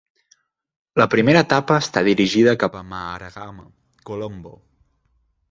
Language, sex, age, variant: Catalan, male, 19-29, Central